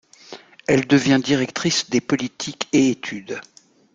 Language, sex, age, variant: French, female, 50-59, Français de métropole